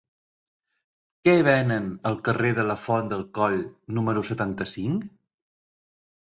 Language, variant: Catalan, Central